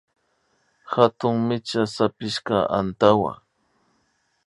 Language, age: Imbabura Highland Quichua, 30-39